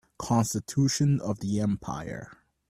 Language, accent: English, West Indies and Bermuda (Bahamas, Bermuda, Jamaica, Trinidad)